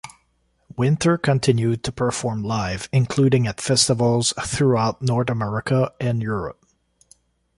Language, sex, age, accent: English, male, 30-39, Canadian English